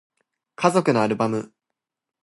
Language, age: Japanese, 19-29